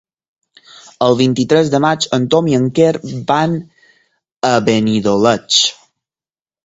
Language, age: Catalan, 19-29